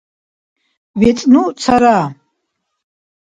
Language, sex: Dargwa, female